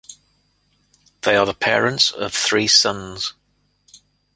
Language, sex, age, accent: English, male, 50-59, England English